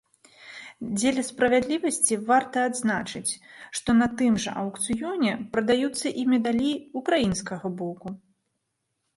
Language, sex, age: Belarusian, female, 30-39